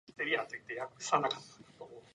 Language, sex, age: English, male, under 19